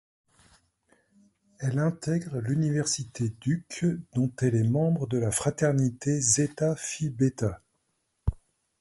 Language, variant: French, Français de métropole